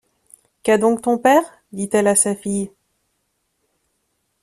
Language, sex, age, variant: French, female, 30-39, Français de métropole